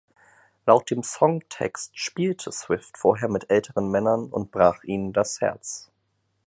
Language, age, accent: German, 19-29, Deutschland Deutsch